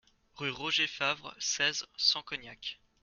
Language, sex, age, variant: French, male, 19-29, Français de métropole